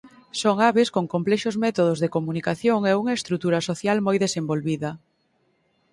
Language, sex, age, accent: Galician, female, 19-29, Oriental (común en zona oriental)